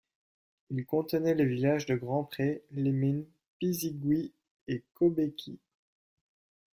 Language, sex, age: French, male, 19-29